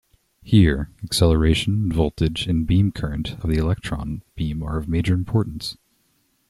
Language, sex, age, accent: English, male, 19-29, United States English